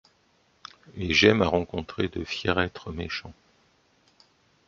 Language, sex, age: French, male, 50-59